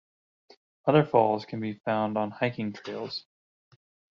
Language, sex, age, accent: English, male, 30-39, United States English